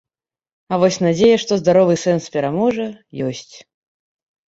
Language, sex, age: Belarusian, female, 30-39